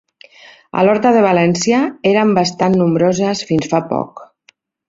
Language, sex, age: Catalan, female, 60-69